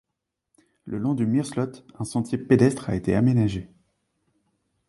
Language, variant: French, Français de métropole